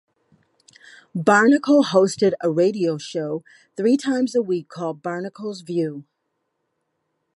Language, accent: English, United States English